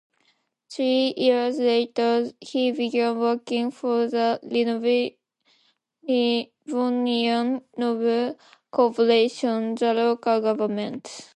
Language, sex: English, female